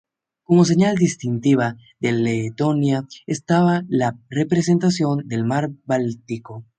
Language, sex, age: Spanish, male, under 19